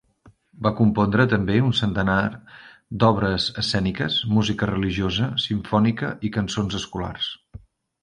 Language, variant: Catalan, Central